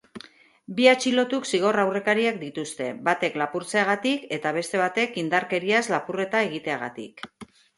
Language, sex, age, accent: Basque, female, under 19, Mendebalekoa (Araba, Bizkaia, Gipuzkoako mendebaleko herri batzuk)